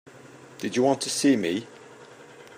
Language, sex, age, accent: English, male, 30-39, England English